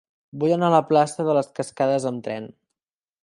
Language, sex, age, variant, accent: Catalan, male, 19-29, Central, gironí